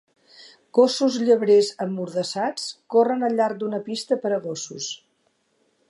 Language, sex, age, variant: Catalan, female, 70-79, Central